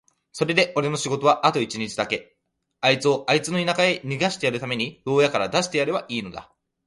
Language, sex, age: Japanese, male, 19-29